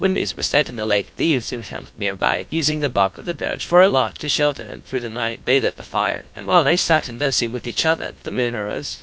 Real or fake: fake